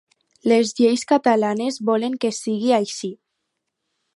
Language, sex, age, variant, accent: Catalan, female, under 19, Alacantí, valencià